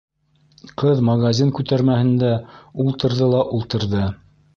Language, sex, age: Bashkir, male, 60-69